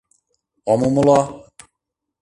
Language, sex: Mari, male